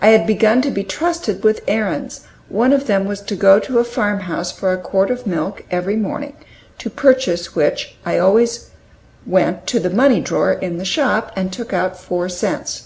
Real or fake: real